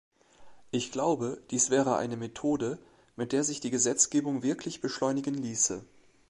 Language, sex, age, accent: German, male, 40-49, Deutschland Deutsch